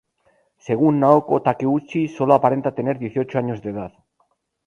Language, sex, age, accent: Spanish, male, 30-39, España: Norte peninsular (Asturias, Castilla y León, Cantabria, País Vasco, Navarra, Aragón, La Rioja, Guadalajara, Cuenca)